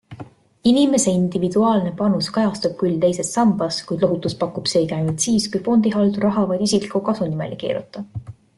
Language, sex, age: Estonian, female, 19-29